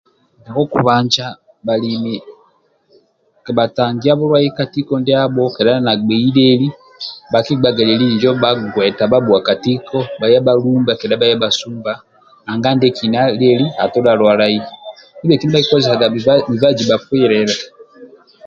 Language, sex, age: Amba (Uganda), male, 30-39